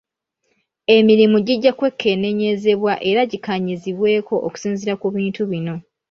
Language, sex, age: Ganda, female, 19-29